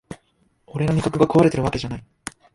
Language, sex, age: Japanese, male, 19-29